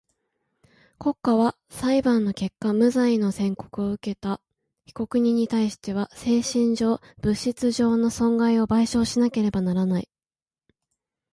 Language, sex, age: Japanese, female, 19-29